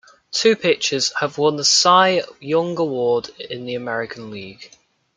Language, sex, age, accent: English, male, under 19, England English